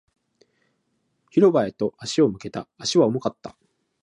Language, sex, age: Japanese, male, 19-29